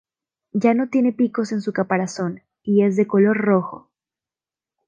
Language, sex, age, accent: Spanish, female, under 19, Andino-Pacífico: Colombia, Perú, Ecuador, oeste de Bolivia y Venezuela andina